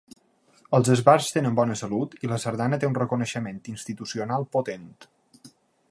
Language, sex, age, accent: Catalan, male, 19-29, balear; valencià